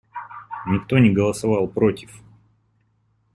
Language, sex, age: Russian, male, 19-29